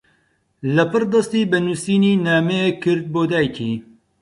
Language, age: Central Kurdish, 30-39